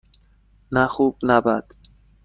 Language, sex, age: Persian, male, 19-29